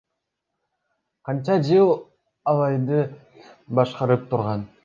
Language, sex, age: Kyrgyz, male, under 19